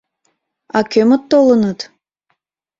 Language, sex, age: Mari, female, 19-29